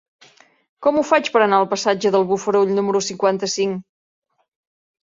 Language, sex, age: Catalan, female, 50-59